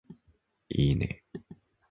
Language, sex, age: Japanese, male, 19-29